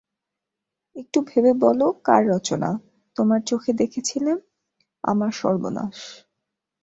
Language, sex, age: Bengali, female, under 19